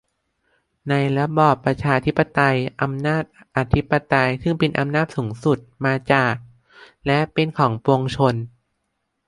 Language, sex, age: Thai, male, under 19